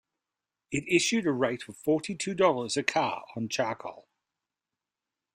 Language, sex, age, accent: English, male, 50-59, Australian English